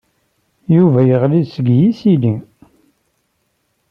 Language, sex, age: Kabyle, male, 40-49